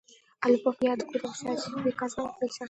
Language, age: Russian, under 19